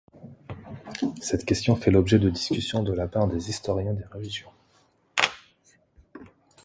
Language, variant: French, Français de métropole